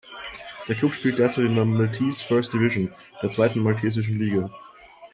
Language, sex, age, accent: German, male, 19-29, Österreichisches Deutsch